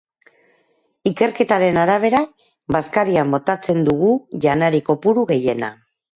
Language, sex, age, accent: Basque, female, 50-59, Mendebalekoa (Araba, Bizkaia, Gipuzkoako mendebaleko herri batzuk)